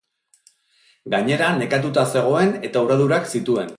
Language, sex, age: Basque, male, 40-49